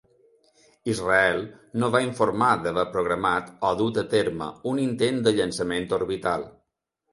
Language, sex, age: Catalan, male, 40-49